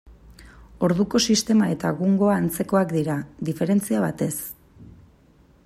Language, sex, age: Basque, female, 30-39